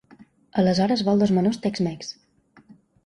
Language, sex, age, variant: Catalan, female, 19-29, Balear